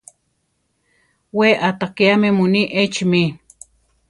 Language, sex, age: Central Tarahumara, female, 50-59